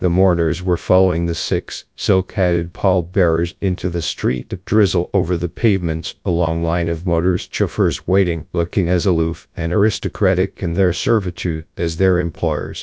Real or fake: fake